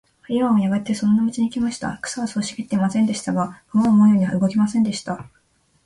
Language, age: Japanese, 19-29